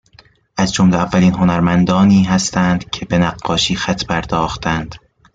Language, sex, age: Persian, male, 19-29